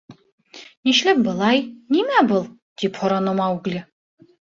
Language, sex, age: Bashkir, female, 30-39